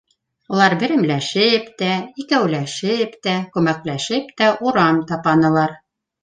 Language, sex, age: Bashkir, female, 50-59